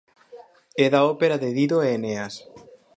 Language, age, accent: Galician, 30-39, Atlántico (seseo e gheada)